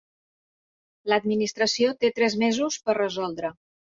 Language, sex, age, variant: Catalan, female, 50-59, Central